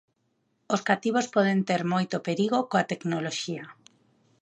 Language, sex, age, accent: Galician, female, 30-39, Normativo (estándar)